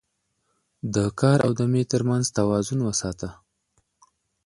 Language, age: Pashto, 30-39